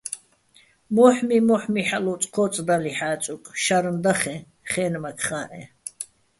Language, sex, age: Bats, female, 60-69